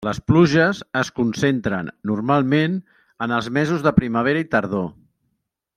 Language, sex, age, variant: Catalan, male, 50-59, Central